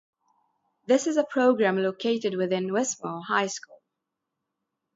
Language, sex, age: English, female, 30-39